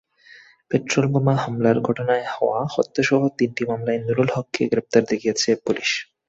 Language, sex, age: Bengali, male, 19-29